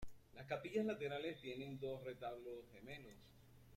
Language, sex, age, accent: Spanish, male, 50-59, Caribe: Cuba, Venezuela, Puerto Rico, República Dominicana, Panamá, Colombia caribeña, México caribeño, Costa del golfo de México